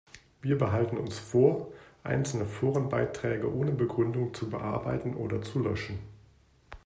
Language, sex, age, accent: German, male, 40-49, Deutschland Deutsch